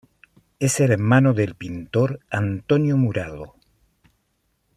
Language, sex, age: Spanish, male, 50-59